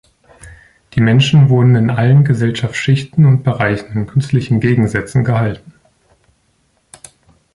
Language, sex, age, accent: German, male, 19-29, Deutschland Deutsch